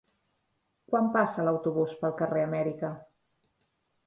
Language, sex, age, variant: Catalan, female, 40-49, Central